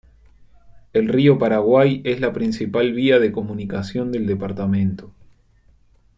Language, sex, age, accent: Spanish, male, 19-29, Rioplatense: Argentina, Uruguay, este de Bolivia, Paraguay